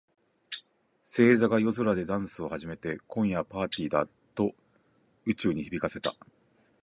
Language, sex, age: Japanese, male, 40-49